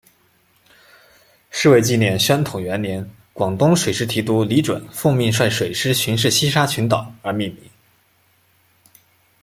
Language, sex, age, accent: Chinese, male, 19-29, 出生地：湖北省